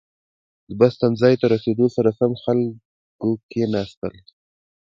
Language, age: Pashto, 19-29